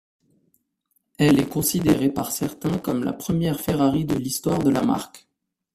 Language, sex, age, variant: French, male, 30-39, Français de métropole